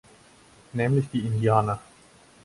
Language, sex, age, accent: German, male, 19-29, Deutschland Deutsch